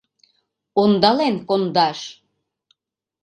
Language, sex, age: Mari, female, 40-49